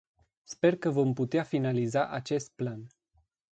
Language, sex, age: Romanian, male, 19-29